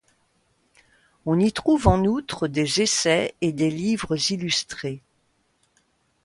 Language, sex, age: French, female, 60-69